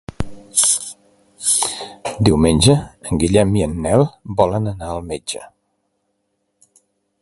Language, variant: Catalan, Central